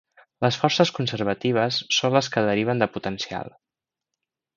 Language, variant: Catalan, Central